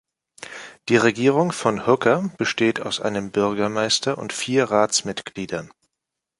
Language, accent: German, Deutschland Deutsch